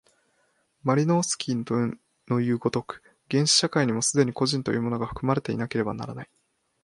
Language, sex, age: Japanese, male, 19-29